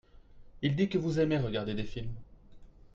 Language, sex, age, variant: French, male, 30-39, Français de métropole